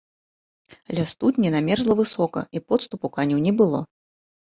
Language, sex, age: Belarusian, female, 19-29